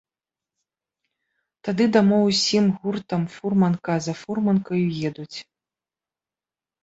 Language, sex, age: Belarusian, female, 30-39